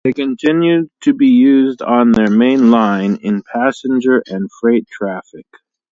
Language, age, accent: English, 30-39, United States English